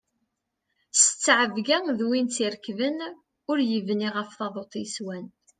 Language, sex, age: Kabyle, female, 40-49